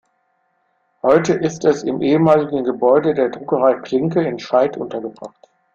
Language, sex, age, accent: German, male, 50-59, Deutschland Deutsch